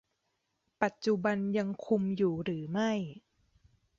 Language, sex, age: Thai, female, 30-39